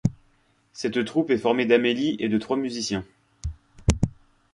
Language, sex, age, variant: French, male, 30-39, Français de métropole